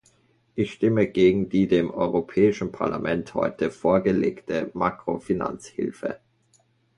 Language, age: German, 30-39